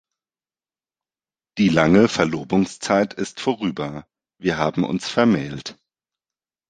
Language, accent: German, Deutschland Deutsch